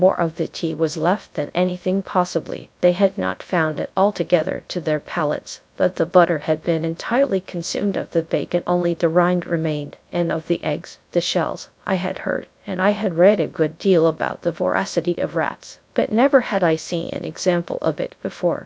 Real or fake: fake